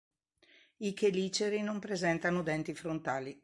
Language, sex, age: Italian, female, 60-69